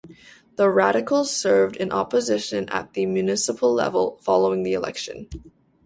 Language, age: English, 19-29